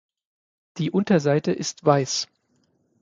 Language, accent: German, Deutschland Deutsch